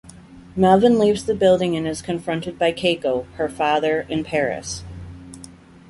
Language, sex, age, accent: English, female, 30-39, United States English